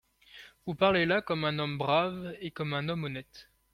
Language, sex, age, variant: French, male, 19-29, Français de métropole